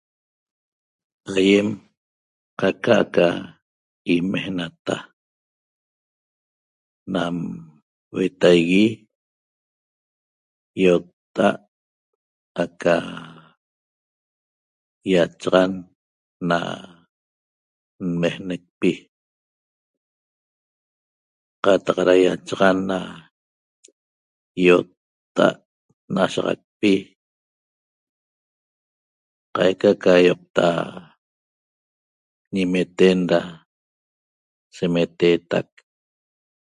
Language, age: Toba, 50-59